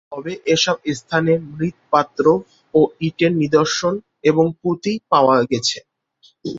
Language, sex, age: Bengali, male, 19-29